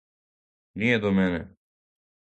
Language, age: Serbian, 19-29